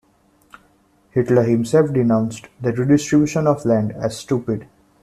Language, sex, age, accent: English, male, 19-29, India and South Asia (India, Pakistan, Sri Lanka)